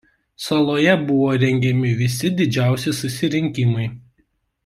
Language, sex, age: Lithuanian, male, 19-29